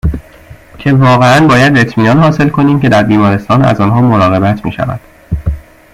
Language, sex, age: Persian, male, 30-39